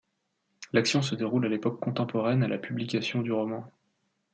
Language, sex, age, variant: French, male, 30-39, Français de métropole